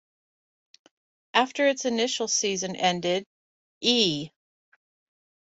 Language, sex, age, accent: English, female, 50-59, United States English